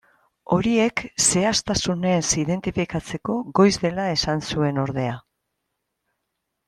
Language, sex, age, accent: Basque, female, 50-59, Erdialdekoa edo Nafarra (Gipuzkoa, Nafarroa)